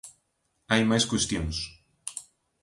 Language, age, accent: Galician, 19-29, Central (gheada)